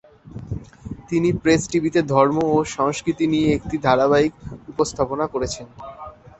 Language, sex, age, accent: Bengali, male, 19-29, Native